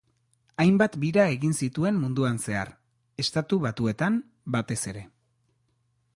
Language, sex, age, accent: Basque, male, 30-39, Erdialdekoa edo Nafarra (Gipuzkoa, Nafarroa)